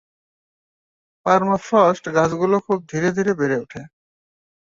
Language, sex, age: Bengali, male, 19-29